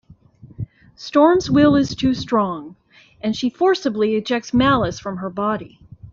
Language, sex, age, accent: English, female, 50-59, United States English